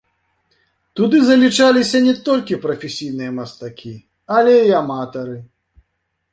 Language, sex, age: Belarusian, male, 40-49